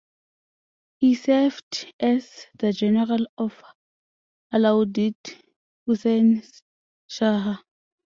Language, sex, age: English, female, 19-29